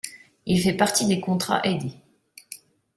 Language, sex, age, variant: French, female, 30-39, Français de métropole